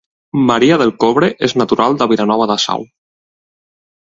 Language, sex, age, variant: Catalan, male, 30-39, Central